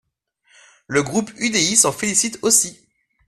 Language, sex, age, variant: French, male, 19-29, Français de métropole